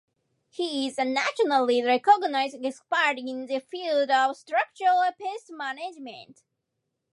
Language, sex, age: English, female, 19-29